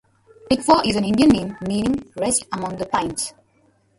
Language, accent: English, India and South Asia (India, Pakistan, Sri Lanka)